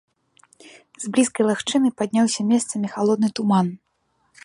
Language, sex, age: Belarusian, female, under 19